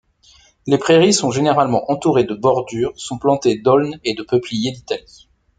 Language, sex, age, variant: French, male, 40-49, Français de métropole